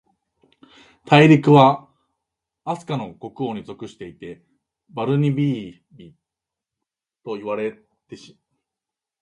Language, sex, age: Japanese, male, 40-49